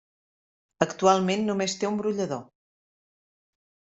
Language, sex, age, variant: Catalan, female, 40-49, Central